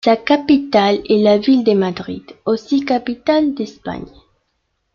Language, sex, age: French, female, 19-29